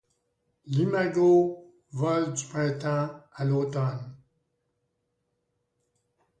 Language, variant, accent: French, Français d'Amérique du Nord, Français du Canada